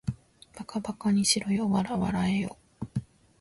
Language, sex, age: Japanese, female, 19-29